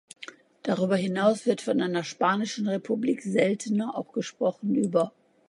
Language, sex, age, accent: German, female, 60-69, Deutschland Deutsch